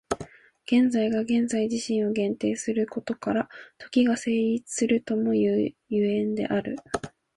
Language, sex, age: Japanese, female, 19-29